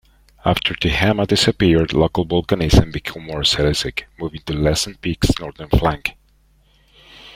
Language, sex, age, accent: English, male, 40-49, United States English